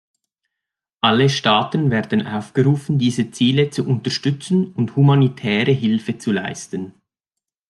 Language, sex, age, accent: German, male, 30-39, Schweizerdeutsch